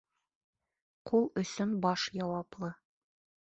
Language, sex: Bashkir, female